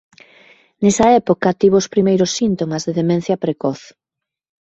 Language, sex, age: Galician, female, 30-39